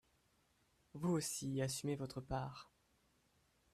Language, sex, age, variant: French, male, 19-29, Français de métropole